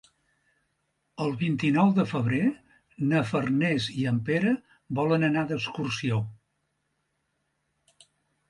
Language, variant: Catalan, Central